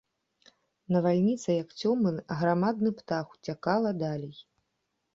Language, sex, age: Belarusian, female, 30-39